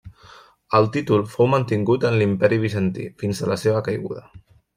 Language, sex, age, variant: Catalan, male, 30-39, Central